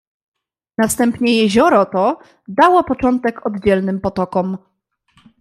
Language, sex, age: Polish, female, 19-29